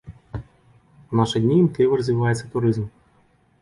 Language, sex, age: Belarusian, male, 19-29